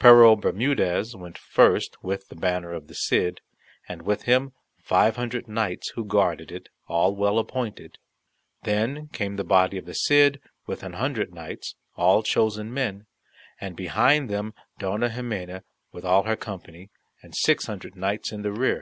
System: none